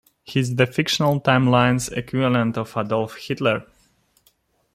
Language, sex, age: English, male, 19-29